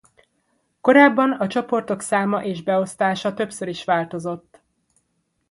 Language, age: Hungarian, 30-39